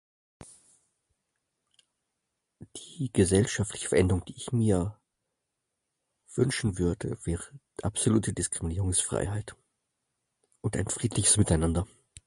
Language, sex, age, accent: German, male, 30-39, Deutschland Deutsch